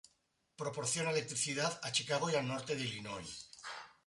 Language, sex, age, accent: Spanish, male, 60-69, España: Sur peninsular (Andalucia, Extremadura, Murcia)